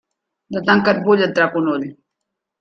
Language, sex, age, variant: Catalan, female, 50-59, Central